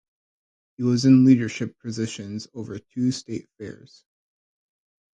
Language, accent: English, United States English